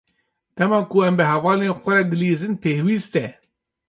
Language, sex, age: Kurdish, male, 30-39